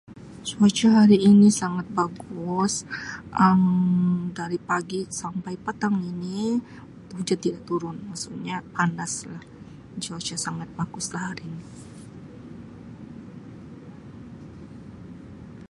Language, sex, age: Sabah Malay, female, 40-49